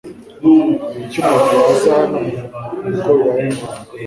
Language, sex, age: Kinyarwanda, male, 19-29